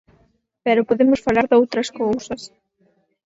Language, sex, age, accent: Galician, female, 19-29, Atlántico (seseo e gheada)